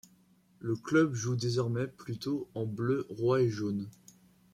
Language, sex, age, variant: French, male, under 19, Français de métropole